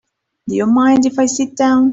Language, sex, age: English, female, 19-29